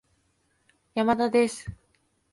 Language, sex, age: Japanese, female, 19-29